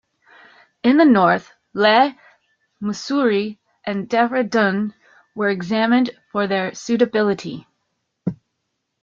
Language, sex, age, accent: English, female, 40-49, United States English